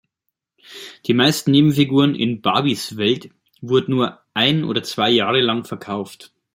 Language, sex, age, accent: German, male, 30-39, Deutschland Deutsch